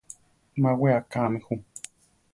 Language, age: Central Tarahumara, 19-29